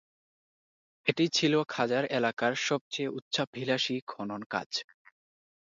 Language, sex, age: Bengali, male, under 19